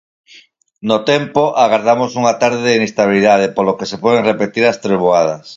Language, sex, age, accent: Galician, male, 40-49, Normativo (estándar)